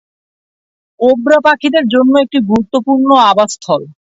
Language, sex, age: Bengali, male, 19-29